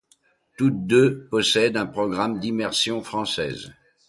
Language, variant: French, Français de métropole